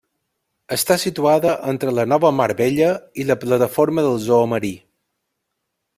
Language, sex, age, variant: Catalan, male, 30-39, Balear